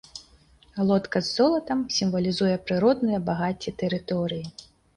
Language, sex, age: Belarusian, female, 30-39